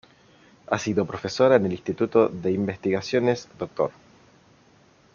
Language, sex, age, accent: Spanish, male, 30-39, Rioplatense: Argentina, Uruguay, este de Bolivia, Paraguay